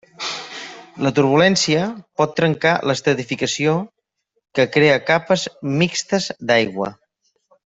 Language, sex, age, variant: Catalan, male, 40-49, Central